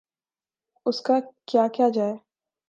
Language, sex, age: Urdu, female, 19-29